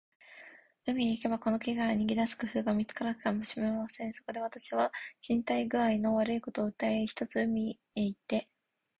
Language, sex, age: Japanese, female, 19-29